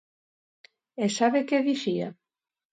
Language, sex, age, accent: Galician, female, 40-49, Oriental (común en zona oriental)